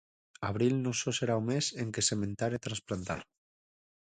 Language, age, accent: Galician, 19-29, Normativo (estándar)